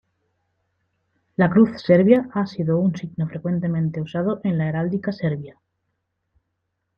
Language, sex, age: Spanish, female, 30-39